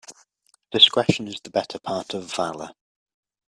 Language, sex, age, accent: English, male, 19-29, England English